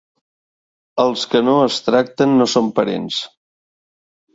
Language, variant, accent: Catalan, Central, central